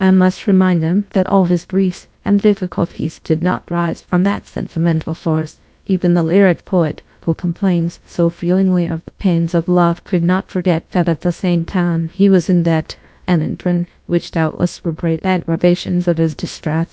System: TTS, GlowTTS